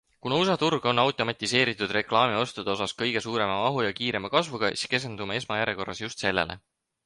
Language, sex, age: Estonian, male, 19-29